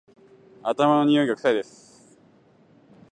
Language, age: Japanese, 19-29